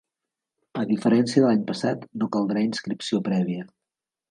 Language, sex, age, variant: Catalan, male, 50-59, Central